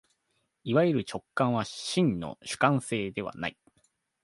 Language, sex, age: Japanese, male, 19-29